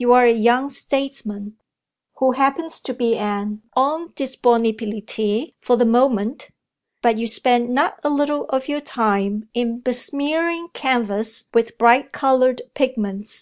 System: none